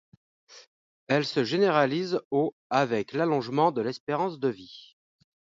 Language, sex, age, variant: French, male, 40-49, Français de métropole